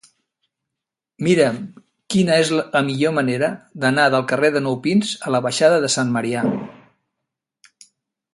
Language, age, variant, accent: Catalan, 60-69, Central, central